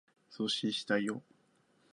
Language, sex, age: Japanese, male, 19-29